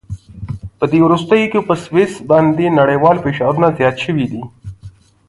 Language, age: Pashto, 19-29